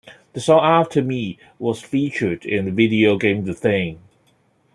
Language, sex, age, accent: English, male, 30-39, Hong Kong English